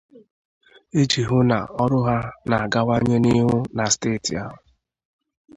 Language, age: Igbo, 30-39